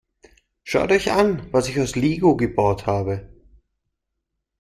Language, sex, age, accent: German, male, 30-39, Österreichisches Deutsch